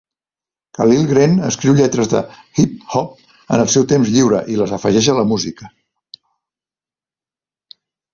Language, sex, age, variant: Catalan, male, 60-69, Central